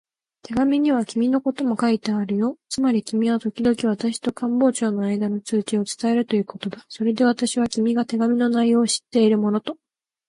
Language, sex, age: Japanese, female, 19-29